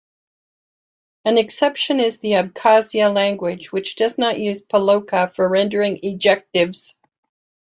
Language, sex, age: English, female, 60-69